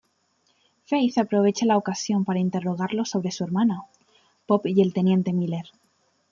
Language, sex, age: Spanish, female, 19-29